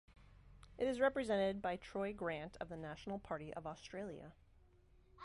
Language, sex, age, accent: English, female, 30-39, United States English